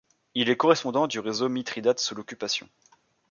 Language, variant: French, Français de métropole